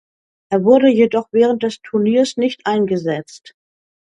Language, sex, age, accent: German, female, 60-69, Deutschland Deutsch